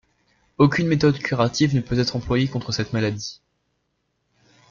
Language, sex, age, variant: French, male, under 19, Français de métropole